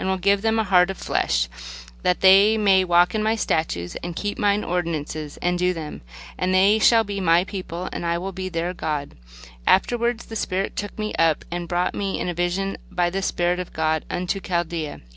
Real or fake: real